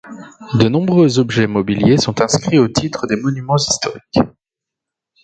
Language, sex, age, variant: French, male, 19-29, Français de métropole